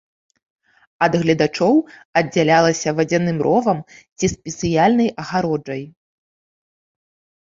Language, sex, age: Belarusian, female, 30-39